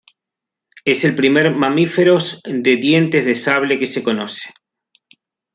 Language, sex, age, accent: Spanish, male, 50-59, Rioplatense: Argentina, Uruguay, este de Bolivia, Paraguay